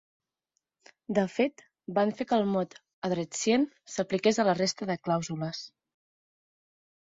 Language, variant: Catalan, Central